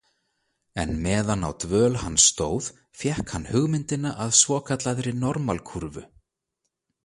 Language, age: Icelandic, 30-39